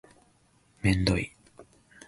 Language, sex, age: Japanese, male, 19-29